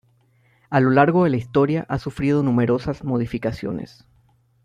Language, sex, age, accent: Spanish, male, 30-39, América central